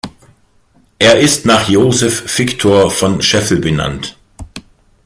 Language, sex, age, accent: German, male, 40-49, Deutschland Deutsch